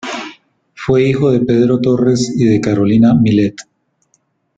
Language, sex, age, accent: Spanish, male, 50-59, Andino-Pacífico: Colombia, Perú, Ecuador, oeste de Bolivia y Venezuela andina